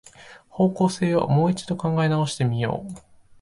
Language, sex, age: Japanese, male, 19-29